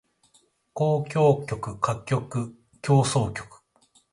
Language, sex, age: Japanese, male, 30-39